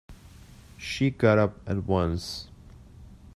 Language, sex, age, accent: English, male, 30-39, United States English